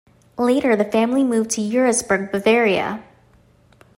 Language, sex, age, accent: English, female, 19-29, United States English